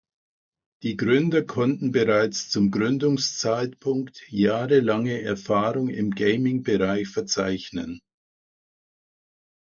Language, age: German, 60-69